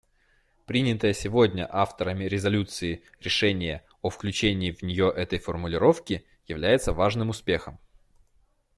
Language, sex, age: Russian, male, 19-29